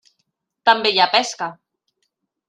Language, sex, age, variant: Catalan, female, 30-39, Central